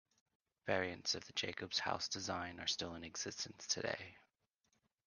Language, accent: English, United States English